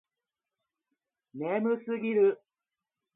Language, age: Japanese, 30-39